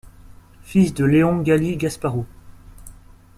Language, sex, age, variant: French, male, 19-29, Français de métropole